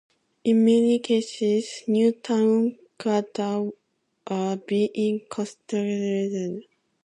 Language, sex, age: English, female, 19-29